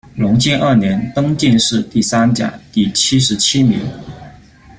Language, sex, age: Chinese, male, 19-29